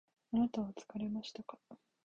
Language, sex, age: Japanese, female, 19-29